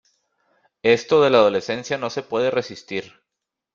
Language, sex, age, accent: Spanish, male, 30-39, México